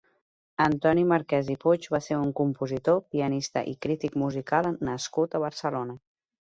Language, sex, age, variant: Catalan, female, 30-39, Central